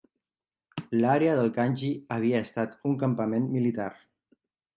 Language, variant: Catalan, Central